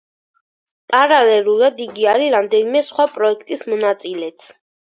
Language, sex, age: Georgian, female, under 19